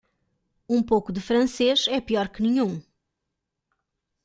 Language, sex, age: Portuguese, female, 30-39